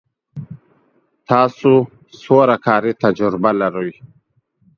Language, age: Pashto, 30-39